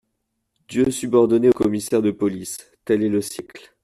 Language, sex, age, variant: French, male, 19-29, Français de métropole